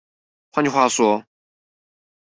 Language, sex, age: Chinese, male, 19-29